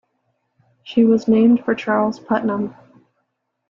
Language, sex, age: English, female, 30-39